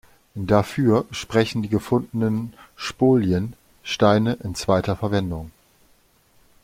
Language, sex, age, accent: German, male, 40-49, Deutschland Deutsch